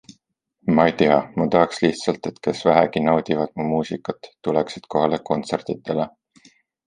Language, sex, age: Estonian, male, 19-29